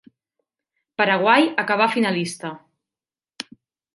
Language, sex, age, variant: Catalan, female, 30-39, Nord-Occidental